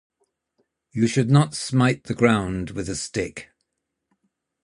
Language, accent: English, England English